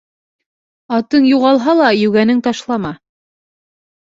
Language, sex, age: Bashkir, female, 19-29